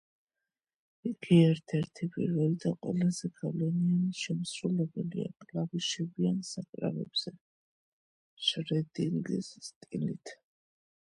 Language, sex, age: Georgian, female, 30-39